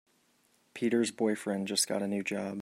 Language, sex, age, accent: English, male, 19-29, United States English